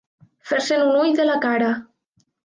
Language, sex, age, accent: Catalan, female, 19-29, valencià